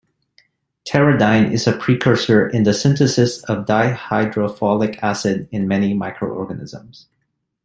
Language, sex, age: English, male, 40-49